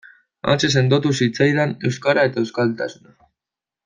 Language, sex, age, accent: Basque, male, 19-29, Mendebalekoa (Araba, Bizkaia, Gipuzkoako mendebaleko herri batzuk)